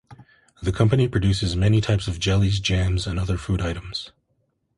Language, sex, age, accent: English, male, 40-49, United States English